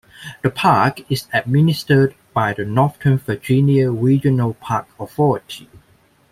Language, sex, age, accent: English, male, 19-29, Hong Kong English